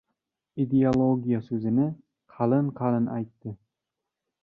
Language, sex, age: Uzbek, male, 19-29